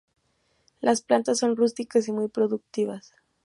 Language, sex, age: Spanish, female, 19-29